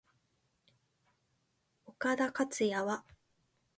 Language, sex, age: Japanese, female, 19-29